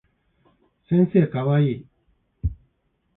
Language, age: Japanese, 60-69